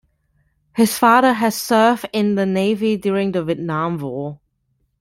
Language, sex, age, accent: English, female, 19-29, Hong Kong English